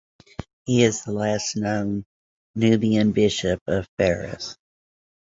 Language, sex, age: English, female, 60-69